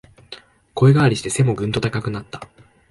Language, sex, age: Japanese, male, under 19